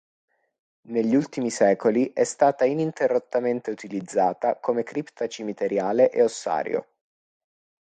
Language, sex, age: Italian, male, 19-29